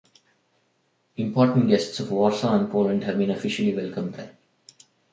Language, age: English, 19-29